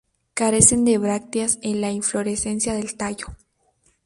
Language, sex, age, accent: Spanish, female, under 19, México